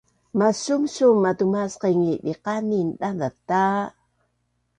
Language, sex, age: Bunun, female, 60-69